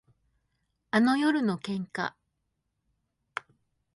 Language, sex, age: Japanese, female, 19-29